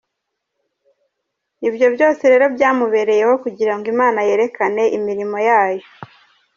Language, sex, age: Kinyarwanda, male, 30-39